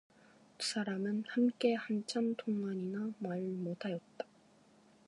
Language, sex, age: Korean, female, 19-29